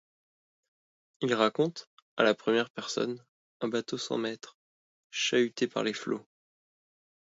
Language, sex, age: French, male, 19-29